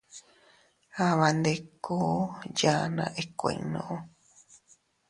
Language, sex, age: Teutila Cuicatec, female, 30-39